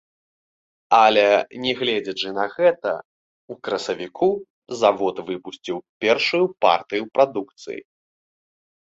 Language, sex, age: Belarusian, male, 19-29